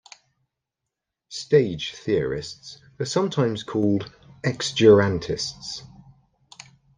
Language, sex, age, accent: English, male, 30-39, England English